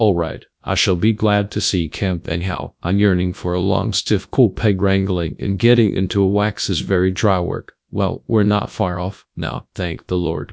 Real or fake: fake